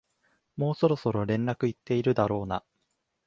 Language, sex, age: Japanese, male, 19-29